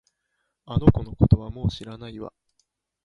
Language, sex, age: Japanese, male, 30-39